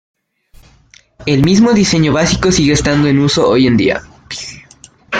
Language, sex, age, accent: Spanish, male, under 19, Andino-Pacífico: Colombia, Perú, Ecuador, oeste de Bolivia y Venezuela andina